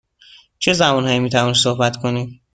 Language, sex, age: Persian, male, 19-29